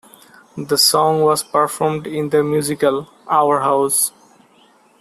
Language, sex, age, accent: English, male, 19-29, India and South Asia (India, Pakistan, Sri Lanka)